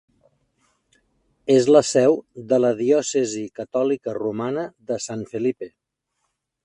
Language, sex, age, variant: Catalan, male, 50-59, Central